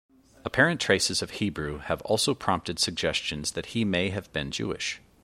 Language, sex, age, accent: English, male, 40-49, United States English